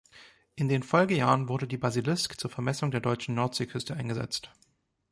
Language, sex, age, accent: German, male, 30-39, Deutschland Deutsch